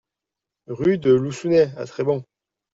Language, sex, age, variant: French, male, 19-29, Français de métropole